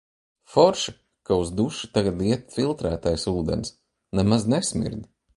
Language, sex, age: Latvian, male, 40-49